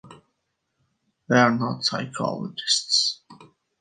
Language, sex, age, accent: English, male, 19-29, United States English